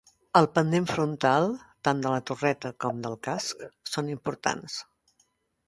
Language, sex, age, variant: Catalan, female, 70-79, Central